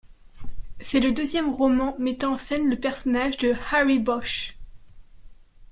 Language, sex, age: French, female, under 19